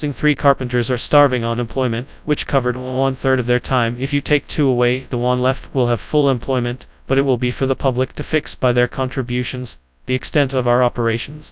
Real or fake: fake